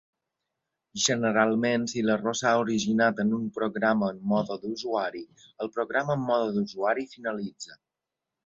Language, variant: Catalan, Balear